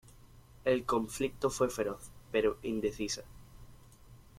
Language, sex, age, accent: Spanish, male, 19-29, España: Sur peninsular (Andalucia, Extremadura, Murcia)